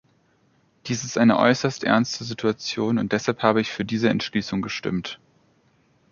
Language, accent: German, Deutschland Deutsch